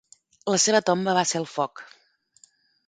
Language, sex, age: Catalan, female, 40-49